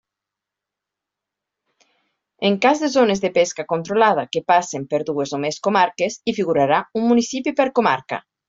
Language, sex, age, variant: Catalan, female, 40-49, Septentrional